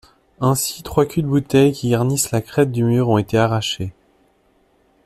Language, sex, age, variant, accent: French, male, 19-29, Français d'Europe, Français de Suisse